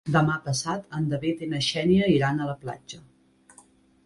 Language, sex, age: Catalan, female, 30-39